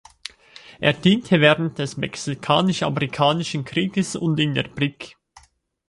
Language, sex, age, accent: German, male, 19-29, Schweizerdeutsch